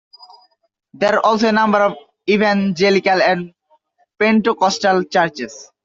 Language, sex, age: English, male, under 19